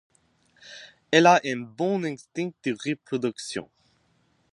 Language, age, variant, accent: French, under 19, Français d'Amérique du Nord, Français des États-Unis